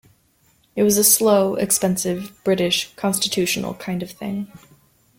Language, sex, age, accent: English, female, 30-39, United States English